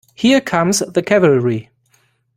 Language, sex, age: English, male, 19-29